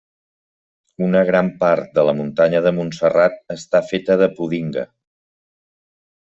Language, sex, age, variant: Catalan, male, 40-49, Central